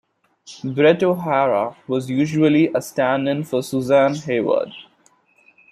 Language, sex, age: English, male, 19-29